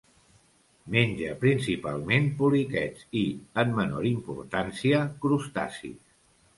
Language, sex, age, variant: Catalan, male, 60-69, Central